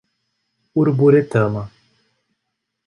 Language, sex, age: Portuguese, male, 19-29